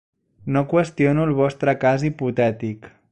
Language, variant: Catalan, Central